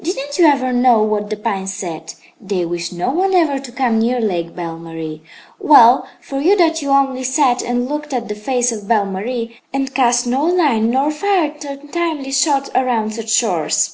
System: none